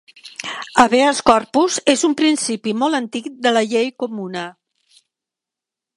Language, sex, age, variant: Catalan, female, 70-79, Central